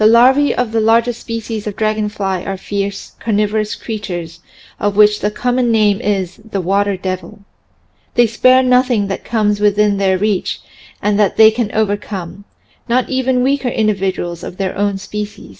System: none